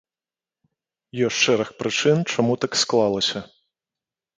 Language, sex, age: Belarusian, male, 40-49